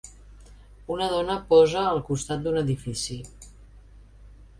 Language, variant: Catalan, Central